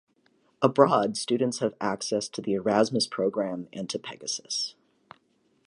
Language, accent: English, United States English